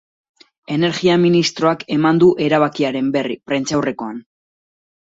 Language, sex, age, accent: Basque, female, 30-39, Mendebalekoa (Araba, Bizkaia, Gipuzkoako mendebaleko herri batzuk)